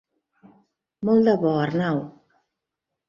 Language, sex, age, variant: Catalan, female, 50-59, Central